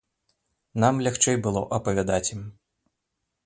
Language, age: Belarusian, 30-39